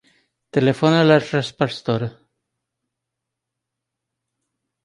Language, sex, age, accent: Catalan, female, 40-49, valencià